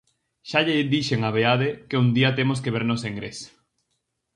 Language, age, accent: Galician, 19-29, Atlántico (seseo e gheada)